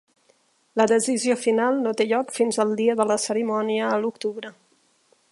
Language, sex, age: Catalan, female, 50-59